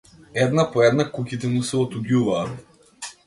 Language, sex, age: Macedonian, male, 19-29